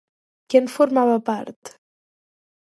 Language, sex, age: Catalan, female, 19-29